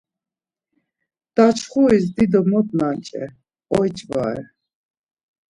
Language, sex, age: Laz, female, 50-59